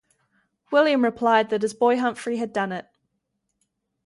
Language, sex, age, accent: English, female, 19-29, New Zealand English